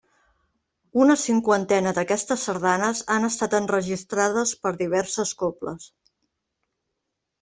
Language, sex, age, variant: Catalan, female, 40-49, Central